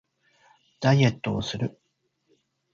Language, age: Japanese, 50-59